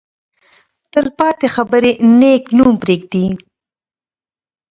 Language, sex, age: Pashto, female, 19-29